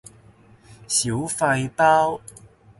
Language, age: Cantonese, 30-39